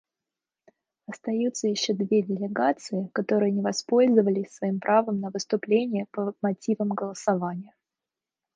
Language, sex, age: Russian, female, 19-29